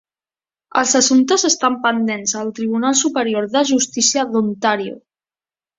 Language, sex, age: Catalan, female, 19-29